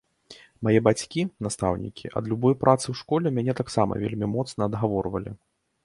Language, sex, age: Belarusian, male, 30-39